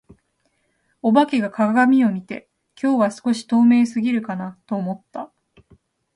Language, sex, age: Japanese, female, 19-29